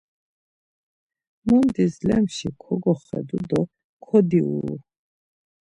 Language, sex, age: Laz, female, 50-59